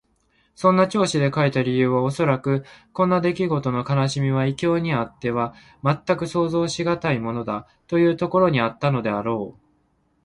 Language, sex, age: Japanese, male, 19-29